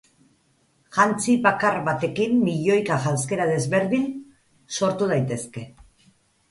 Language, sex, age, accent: Basque, female, 50-59, Erdialdekoa edo Nafarra (Gipuzkoa, Nafarroa)